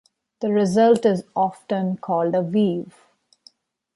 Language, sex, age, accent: English, female, 40-49, India and South Asia (India, Pakistan, Sri Lanka)